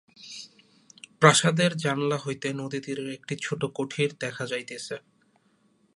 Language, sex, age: Bengali, male, 19-29